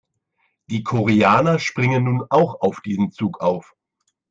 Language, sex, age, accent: German, male, 30-39, Deutschland Deutsch